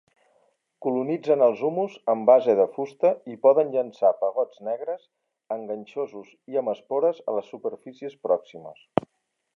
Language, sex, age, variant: Catalan, male, 50-59, Central